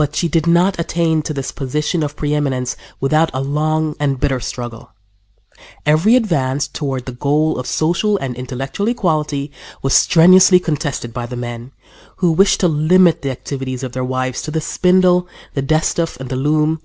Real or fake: real